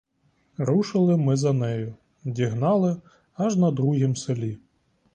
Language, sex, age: Ukrainian, male, 30-39